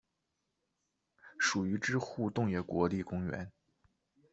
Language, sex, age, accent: Chinese, male, 19-29, 出生地：辽宁省